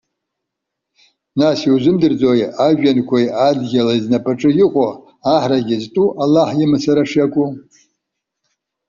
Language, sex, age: Abkhazian, male, 70-79